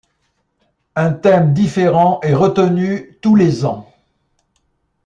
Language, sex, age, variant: French, male, 70-79, Français de métropole